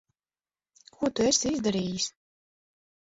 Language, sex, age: Latvian, female, 40-49